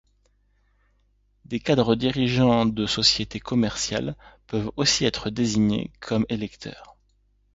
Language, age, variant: French, 40-49, Français de métropole